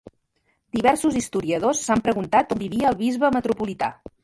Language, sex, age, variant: Catalan, female, 40-49, Central